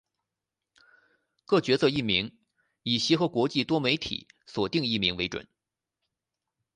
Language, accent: Chinese, 出生地：山东省